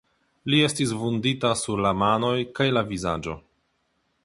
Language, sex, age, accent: Esperanto, male, 30-39, Internacia